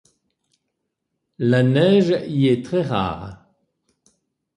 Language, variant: French, Français de métropole